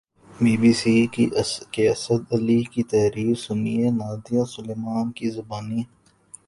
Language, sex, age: Urdu, male, 19-29